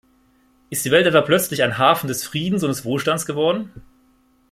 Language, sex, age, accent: German, male, 30-39, Deutschland Deutsch